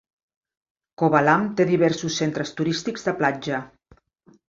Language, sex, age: Catalan, female, 50-59